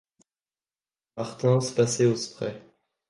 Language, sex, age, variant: French, male, 19-29, Français de métropole